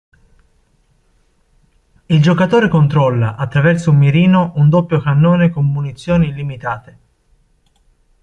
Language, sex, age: Italian, male, 30-39